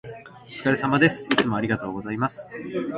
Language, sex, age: Japanese, male, 19-29